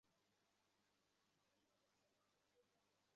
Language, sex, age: Bengali, male, 19-29